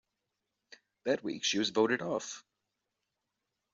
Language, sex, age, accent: English, male, 40-49, United States English